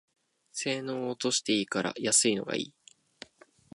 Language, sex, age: Japanese, male, 19-29